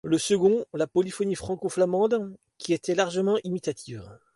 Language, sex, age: French, male, 40-49